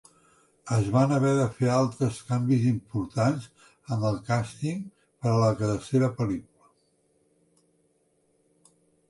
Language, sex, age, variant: Catalan, male, 60-69, Central